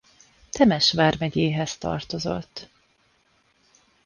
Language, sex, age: Hungarian, female, 30-39